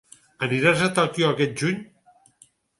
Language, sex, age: Catalan, male, 60-69